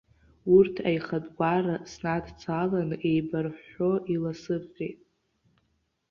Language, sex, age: Abkhazian, female, 19-29